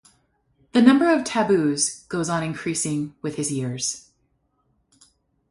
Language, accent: English, United States English